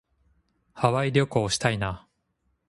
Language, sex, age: Japanese, male, 30-39